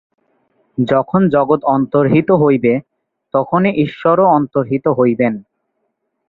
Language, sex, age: Bengali, male, 19-29